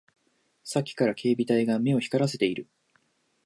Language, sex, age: Japanese, male, 19-29